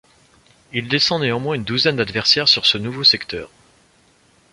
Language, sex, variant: French, male, Français de métropole